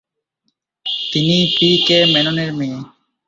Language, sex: Bengali, male